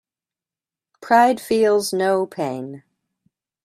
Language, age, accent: English, 40-49, Canadian English